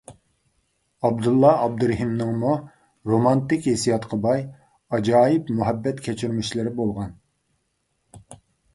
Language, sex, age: Uyghur, male, 40-49